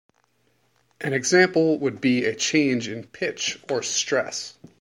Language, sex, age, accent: English, male, 30-39, United States English